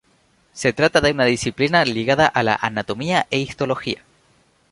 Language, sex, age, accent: Spanish, male, 19-29, España: Islas Canarias